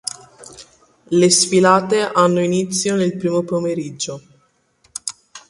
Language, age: Italian, 40-49